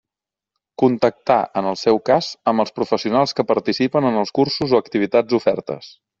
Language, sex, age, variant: Catalan, male, 30-39, Central